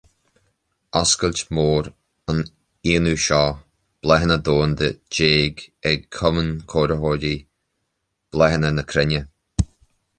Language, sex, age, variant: Irish, male, 30-39, Gaeilge Uladh